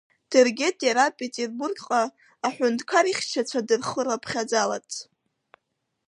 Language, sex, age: Abkhazian, female, under 19